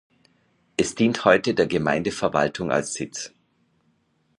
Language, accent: German, Österreichisches Deutsch